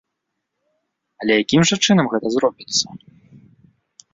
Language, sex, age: Belarusian, male, 19-29